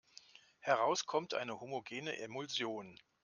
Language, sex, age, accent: German, male, 60-69, Deutschland Deutsch